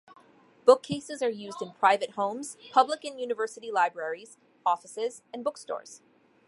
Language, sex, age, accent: English, female, 30-39, United States English